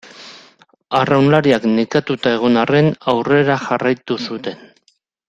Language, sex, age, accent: Basque, male, 40-49, Mendebalekoa (Araba, Bizkaia, Gipuzkoako mendebaleko herri batzuk)